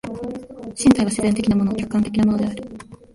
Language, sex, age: Japanese, female, 19-29